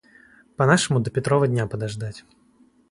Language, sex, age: Russian, male, 19-29